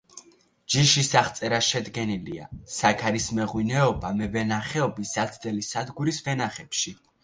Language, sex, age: Georgian, male, 19-29